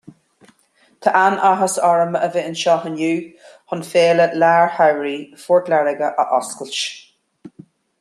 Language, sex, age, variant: Irish, male, 50-59, Gaeilge Uladh